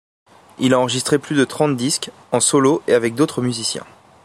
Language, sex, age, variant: French, male, 19-29, Français de métropole